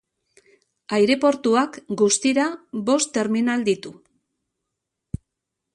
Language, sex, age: Basque, female, 50-59